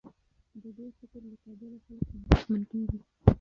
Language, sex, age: Pashto, female, 19-29